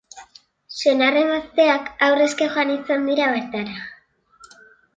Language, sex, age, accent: Basque, male, 50-59, Erdialdekoa edo Nafarra (Gipuzkoa, Nafarroa)